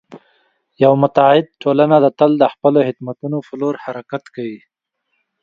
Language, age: Pashto, 19-29